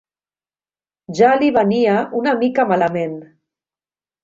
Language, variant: Catalan, Central